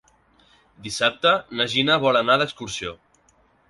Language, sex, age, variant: Catalan, male, 19-29, Central